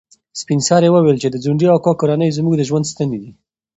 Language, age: Pashto, 19-29